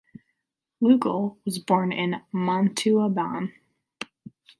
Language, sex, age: English, female, 19-29